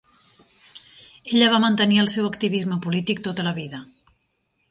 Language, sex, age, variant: Catalan, female, 40-49, Central